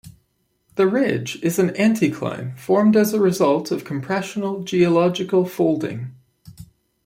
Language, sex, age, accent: English, male, 19-29, Canadian English